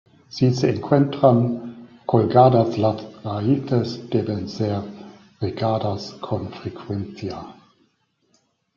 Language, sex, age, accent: Spanish, male, 30-39, España: Centro-Sur peninsular (Madrid, Toledo, Castilla-La Mancha)